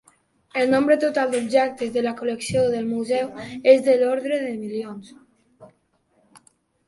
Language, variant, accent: Catalan, Nord-Occidental, nord-occidental